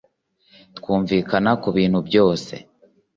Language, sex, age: Kinyarwanda, male, under 19